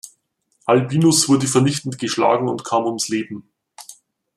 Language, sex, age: German, male, 40-49